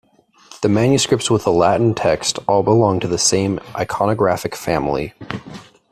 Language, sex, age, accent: English, male, 19-29, United States English